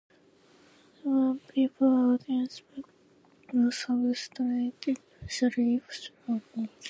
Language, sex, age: English, female, under 19